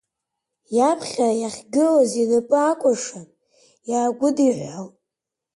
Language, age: Abkhazian, under 19